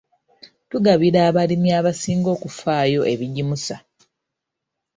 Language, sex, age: Ganda, female, 30-39